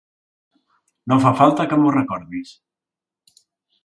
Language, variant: Catalan, Central